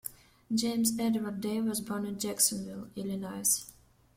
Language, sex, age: English, female, 19-29